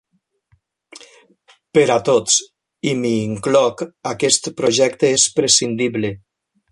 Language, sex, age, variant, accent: Catalan, male, 50-59, Valencià central, valencià